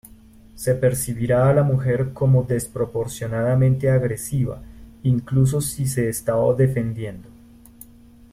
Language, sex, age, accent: Spanish, male, 30-39, Caribe: Cuba, Venezuela, Puerto Rico, República Dominicana, Panamá, Colombia caribeña, México caribeño, Costa del golfo de México